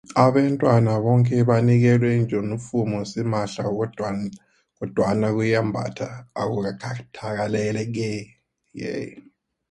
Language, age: South Ndebele, 30-39